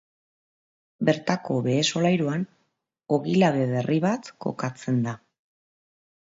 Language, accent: Basque, Mendebalekoa (Araba, Bizkaia, Gipuzkoako mendebaleko herri batzuk)